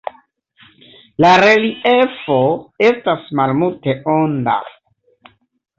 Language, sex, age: Esperanto, male, 30-39